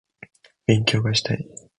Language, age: Japanese, 19-29